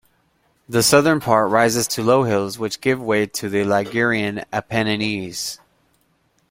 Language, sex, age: English, male, 30-39